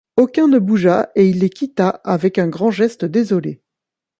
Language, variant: French, Français de métropole